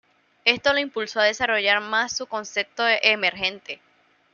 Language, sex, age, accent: Spanish, female, 19-29, Caribe: Cuba, Venezuela, Puerto Rico, República Dominicana, Panamá, Colombia caribeña, México caribeño, Costa del golfo de México